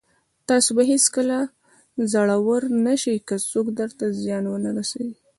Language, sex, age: Pashto, female, 19-29